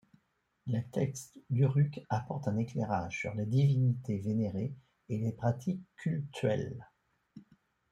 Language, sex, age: French, male, 40-49